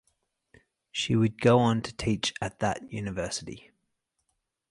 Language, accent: English, Australian English